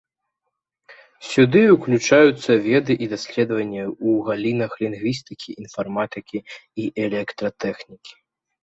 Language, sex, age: Belarusian, male, under 19